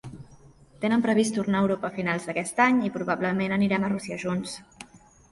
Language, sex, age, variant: Catalan, female, 19-29, Central